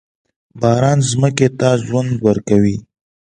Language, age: Pashto, 19-29